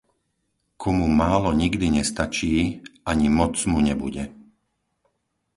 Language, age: Slovak, 50-59